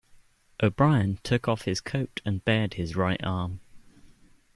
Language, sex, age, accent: English, male, under 19, England English